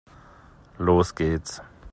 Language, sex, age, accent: German, male, 40-49, Deutschland Deutsch